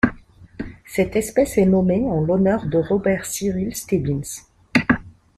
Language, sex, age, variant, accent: French, female, 40-49, Français du nord de l'Afrique, Français du Maroc